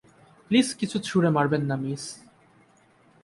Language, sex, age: Bengali, male, 19-29